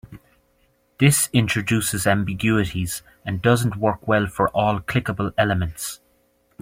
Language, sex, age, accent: English, male, 30-39, Irish English